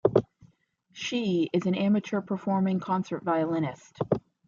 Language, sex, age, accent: English, female, 30-39, United States English